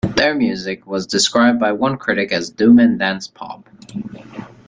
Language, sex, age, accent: English, male, under 19, Canadian English